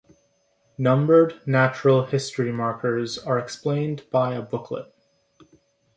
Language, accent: English, Canadian English